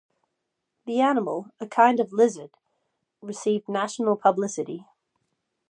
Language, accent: English, Australian English